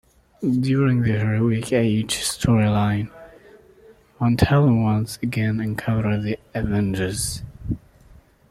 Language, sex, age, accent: English, male, 19-29, United States English